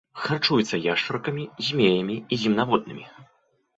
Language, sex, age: Belarusian, male, 19-29